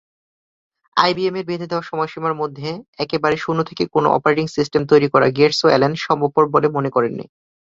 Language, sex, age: Bengali, male, 19-29